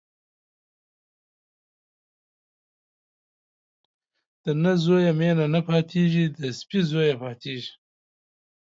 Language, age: Pashto, 40-49